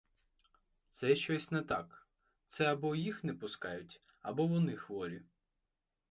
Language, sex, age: Ukrainian, male, 19-29